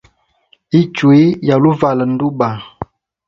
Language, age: Hemba, 19-29